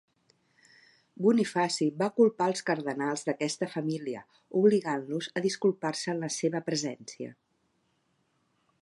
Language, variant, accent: Catalan, Central, central